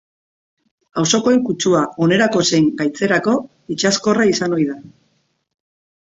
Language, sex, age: Basque, female, 40-49